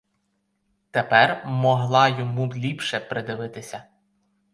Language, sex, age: Ukrainian, male, 30-39